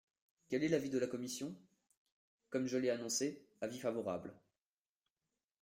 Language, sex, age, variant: French, male, under 19, Français de métropole